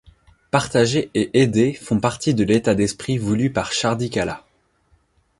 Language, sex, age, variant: French, male, under 19, Français de métropole